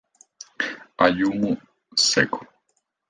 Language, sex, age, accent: Spanish, male, 19-29, Caribe: Cuba, Venezuela, Puerto Rico, República Dominicana, Panamá, Colombia caribeña, México caribeño, Costa del golfo de México